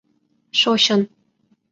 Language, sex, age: Mari, female, 19-29